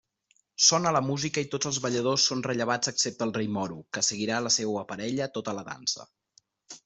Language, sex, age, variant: Catalan, male, 19-29, Central